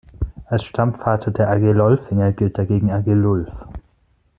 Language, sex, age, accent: German, male, 30-39, Deutschland Deutsch